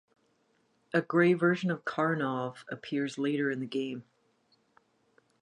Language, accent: English, Canadian English